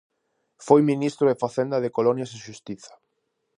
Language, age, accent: Galician, 19-29, Normativo (estándar)